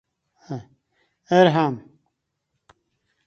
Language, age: Persian, 70-79